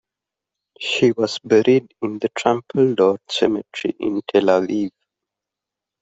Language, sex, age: English, male, 30-39